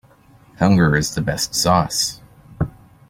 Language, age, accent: English, 30-39, United States English